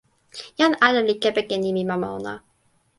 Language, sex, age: Toki Pona, female, 19-29